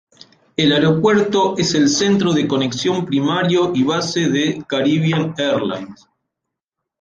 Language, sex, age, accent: Spanish, male, 50-59, Rioplatense: Argentina, Uruguay, este de Bolivia, Paraguay